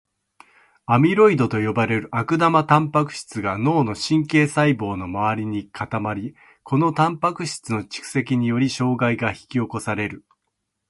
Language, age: Japanese, 50-59